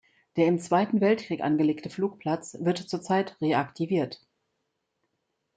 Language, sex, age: German, female, 50-59